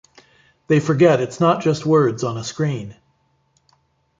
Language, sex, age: English, male, 40-49